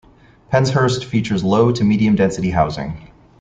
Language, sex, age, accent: English, male, 30-39, United States English